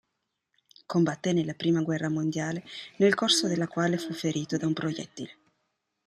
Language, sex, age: Italian, female, 30-39